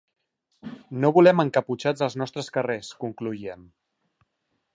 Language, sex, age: Catalan, male, 40-49